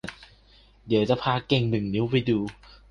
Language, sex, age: Thai, male, 19-29